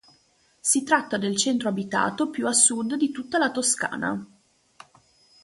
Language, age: Italian, 19-29